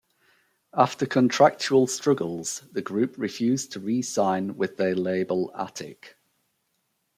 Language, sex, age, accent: English, male, 40-49, England English